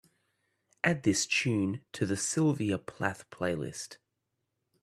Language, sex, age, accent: English, male, 30-39, Australian English